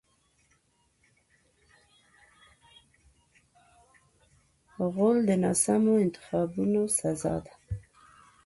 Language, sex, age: Pashto, female, 19-29